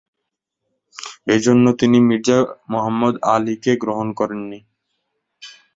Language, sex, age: Bengali, male, 19-29